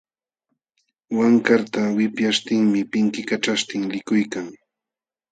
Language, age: Jauja Wanca Quechua, 40-49